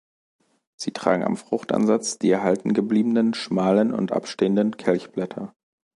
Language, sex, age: German, male, 40-49